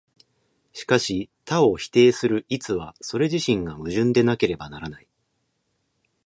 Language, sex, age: Japanese, male, 30-39